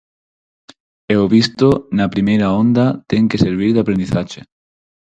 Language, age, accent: Galician, 19-29, Neofalante